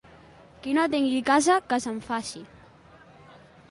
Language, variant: Catalan, Central